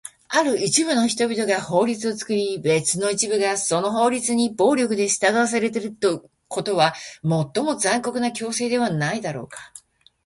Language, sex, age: Japanese, female, 50-59